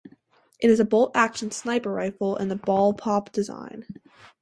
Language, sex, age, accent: English, female, under 19, United States English